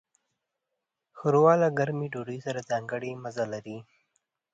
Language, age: Pashto, under 19